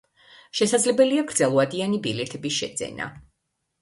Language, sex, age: Georgian, female, 50-59